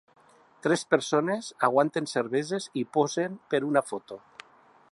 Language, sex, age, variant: Catalan, male, 60-69, Central